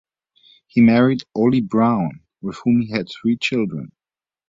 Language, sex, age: English, male, 30-39